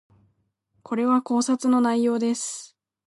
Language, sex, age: Japanese, female, under 19